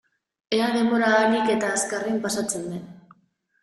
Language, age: Basque, 19-29